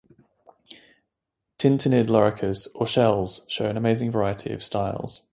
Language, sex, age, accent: English, male, 19-29, England English